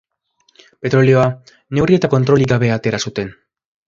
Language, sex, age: Basque, male, under 19